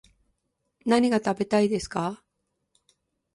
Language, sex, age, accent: Japanese, female, 50-59, 標準語